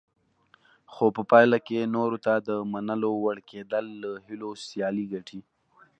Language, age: Pashto, under 19